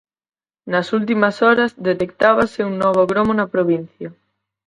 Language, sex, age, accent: Galician, female, under 19, Central (gheada); Normativo (estándar)